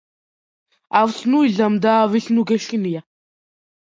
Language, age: Georgian, under 19